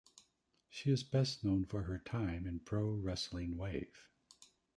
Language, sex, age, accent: English, male, 60-69, United States English